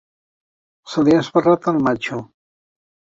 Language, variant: Catalan, Central